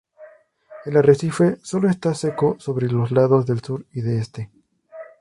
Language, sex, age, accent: Spanish, male, 19-29, México